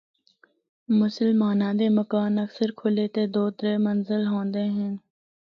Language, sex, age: Northern Hindko, female, 19-29